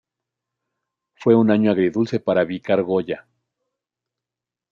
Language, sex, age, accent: Spanish, male, 30-39, México